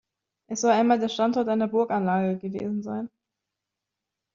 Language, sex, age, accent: German, female, 19-29, Deutschland Deutsch